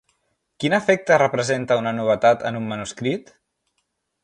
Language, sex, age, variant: Catalan, male, 19-29, Central